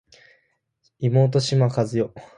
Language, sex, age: Japanese, male, 19-29